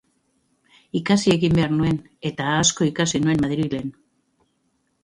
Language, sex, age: Basque, female, 50-59